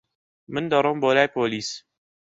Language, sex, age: Central Kurdish, male, under 19